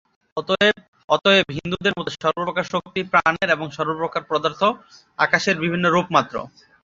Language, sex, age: Bengali, male, 19-29